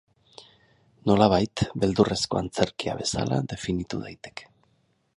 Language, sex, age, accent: Basque, male, 50-59, Erdialdekoa edo Nafarra (Gipuzkoa, Nafarroa)